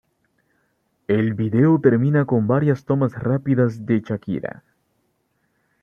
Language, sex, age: Spanish, male, 19-29